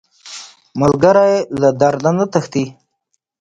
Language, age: Pashto, 40-49